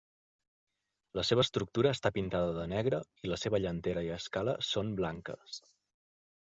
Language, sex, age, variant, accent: Catalan, male, 30-39, Central, central